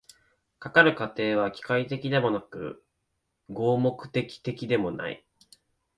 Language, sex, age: Japanese, male, 19-29